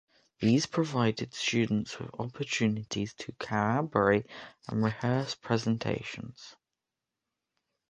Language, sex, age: English, male, 19-29